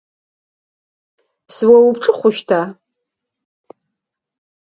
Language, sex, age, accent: Adyghe, female, 40-49, Кıэмгуй (Çemguy)